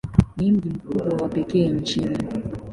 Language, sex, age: Swahili, female, 19-29